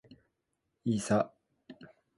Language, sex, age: Japanese, male, 19-29